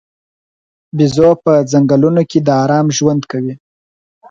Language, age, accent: Pashto, 19-29, کندهارۍ لهجه